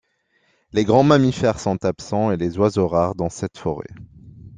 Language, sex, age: French, male, 30-39